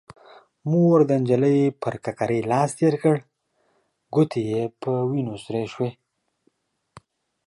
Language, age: Pashto, 19-29